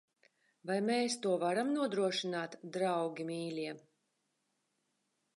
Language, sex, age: Latvian, female, 40-49